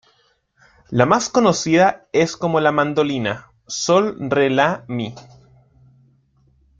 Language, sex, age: Spanish, male, 19-29